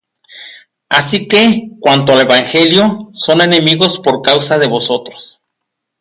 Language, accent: Spanish, México